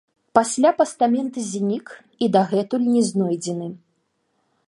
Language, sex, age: Belarusian, female, 30-39